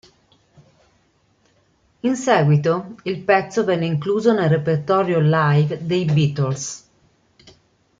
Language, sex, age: Italian, female, 50-59